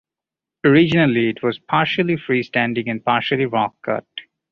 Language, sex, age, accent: English, male, 19-29, India and South Asia (India, Pakistan, Sri Lanka)